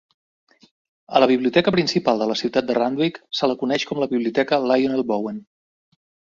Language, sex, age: Catalan, male, 40-49